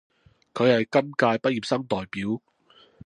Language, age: Cantonese, 30-39